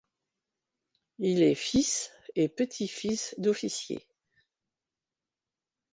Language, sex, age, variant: French, female, 50-59, Français de métropole